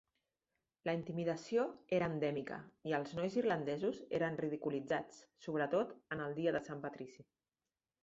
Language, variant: Catalan, Central